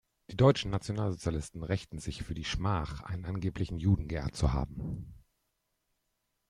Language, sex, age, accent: German, male, 30-39, Deutschland Deutsch